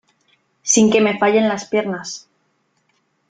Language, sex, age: Spanish, female, 19-29